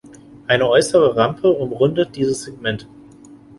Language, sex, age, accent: German, male, 19-29, Deutschland Deutsch